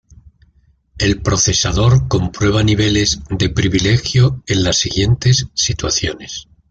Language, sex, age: Spanish, male, 60-69